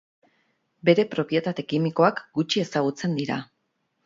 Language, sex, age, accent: Basque, female, 40-49, Erdialdekoa edo Nafarra (Gipuzkoa, Nafarroa)